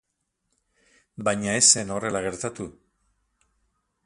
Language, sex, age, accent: Basque, male, 60-69, Erdialdekoa edo Nafarra (Gipuzkoa, Nafarroa)